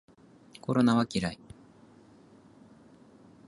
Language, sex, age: Japanese, male, 19-29